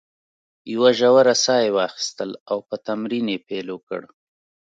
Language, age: Pashto, 30-39